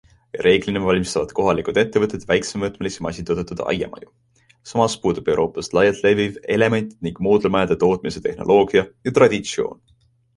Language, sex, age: Estonian, male, 19-29